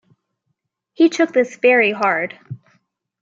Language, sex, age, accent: English, female, 30-39, United States English